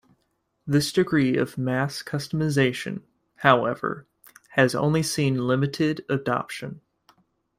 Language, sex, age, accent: English, male, 19-29, United States English